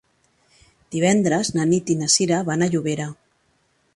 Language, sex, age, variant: Catalan, female, 40-49, Central